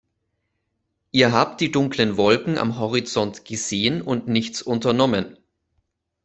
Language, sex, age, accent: German, male, 30-39, Deutschland Deutsch